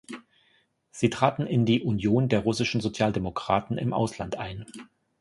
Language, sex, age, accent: German, male, 30-39, Deutschland Deutsch